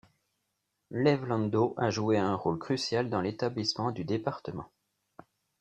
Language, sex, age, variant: French, male, 40-49, Français de métropole